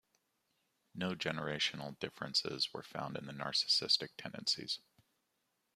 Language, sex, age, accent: English, male, 40-49, United States English